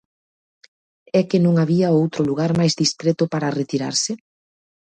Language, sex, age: Galician, female, 30-39